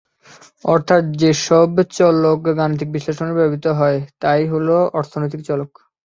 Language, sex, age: Bengali, male, 19-29